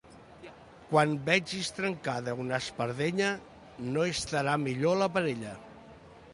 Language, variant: Catalan, Septentrional